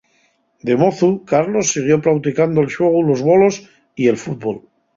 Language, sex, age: Asturian, male, 50-59